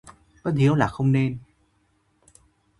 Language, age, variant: Vietnamese, 19-29, Hà Nội